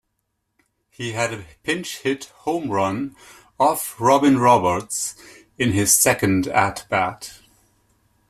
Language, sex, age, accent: English, male, 50-59, Canadian English